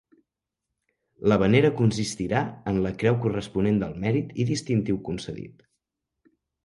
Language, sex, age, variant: Catalan, male, 19-29, Central